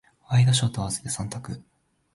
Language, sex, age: Japanese, male, 19-29